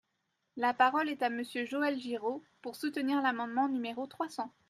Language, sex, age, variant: French, female, 30-39, Français de métropole